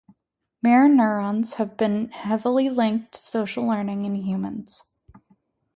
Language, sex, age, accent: English, female, 19-29, United States English